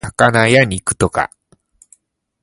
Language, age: Japanese, 19-29